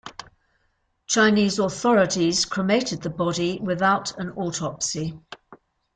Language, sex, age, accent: English, female, 70-79, England English